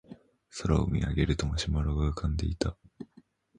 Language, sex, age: Japanese, male, 19-29